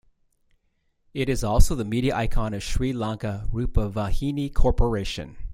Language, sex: English, male